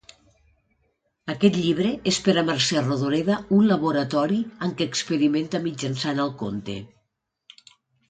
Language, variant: Catalan, Nord-Occidental